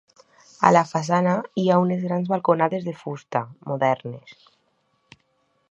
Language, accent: Catalan, valencià